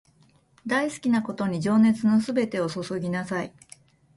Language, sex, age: Japanese, female, 40-49